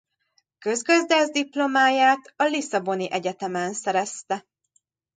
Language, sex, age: Hungarian, female, 30-39